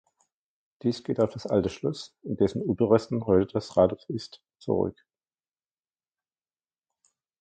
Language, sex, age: German, male, 50-59